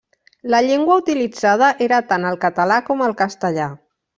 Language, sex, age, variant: Catalan, female, 40-49, Central